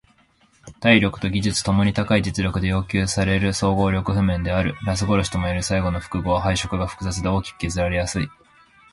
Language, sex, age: Japanese, male, under 19